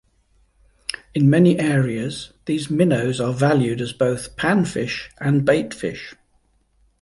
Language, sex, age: English, male, 50-59